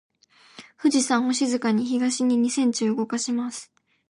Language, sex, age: Japanese, female, under 19